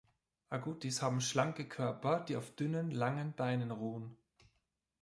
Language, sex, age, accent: German, male, 40-49, Österreichisches Deutsch